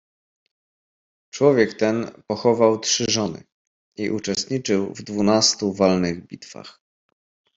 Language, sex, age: Polish, male, 30-39